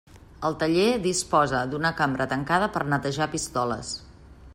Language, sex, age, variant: Catalan, female, 50-59, Central